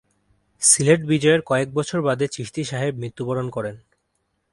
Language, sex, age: Bengali, male, 19-29